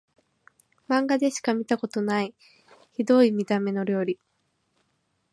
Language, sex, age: Japanese, female, 19-29